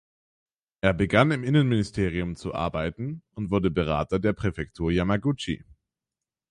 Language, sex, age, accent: German, male, under 19, Deutschland Deutsch; Österreichisches Deutsch